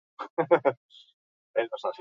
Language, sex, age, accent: Basque, female, 40-49, Mendebalekoa (Araba, Bizkaia, Gipuzkoako mendebaleko herri batzuk)